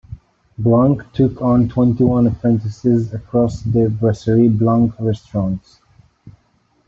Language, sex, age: English, male, 19-29